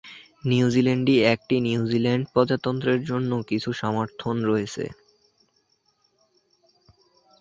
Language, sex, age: Bengali, male, under 19